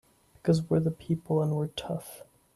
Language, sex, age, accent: English, male, 19-29, United States English